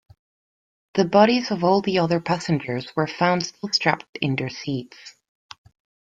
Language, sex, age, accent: English, female, 30-39, England English